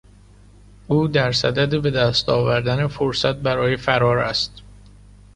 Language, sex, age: Persian, male, 19-29